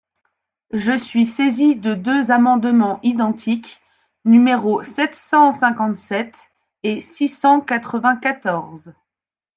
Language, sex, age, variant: French, female, 30-39, Français de métropole